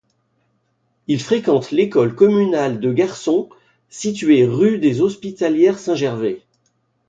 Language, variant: French, Français de métropole